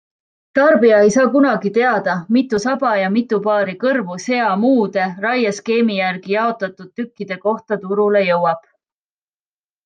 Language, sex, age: Estonian, female, 40-49